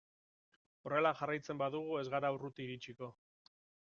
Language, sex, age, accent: Basque, male, 30-39, Erdialdekoa edo Nafarra (Gipuzkoa, Nafarroa)